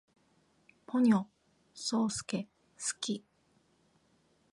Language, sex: Japanese, female